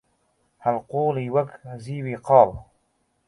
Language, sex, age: Central Kurdish, male, 19-29